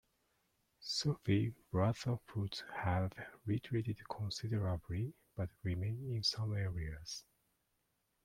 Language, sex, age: English, male, 40-49